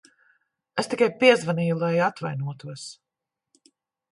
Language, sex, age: Latvian, female, 60-69